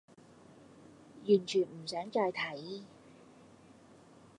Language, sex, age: Cantonese, female, 30-39